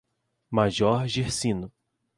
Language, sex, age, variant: Portuguese, male, 19-29, Portuguese (Brasil)